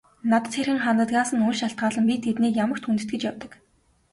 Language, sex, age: Mongolian, female, 19-29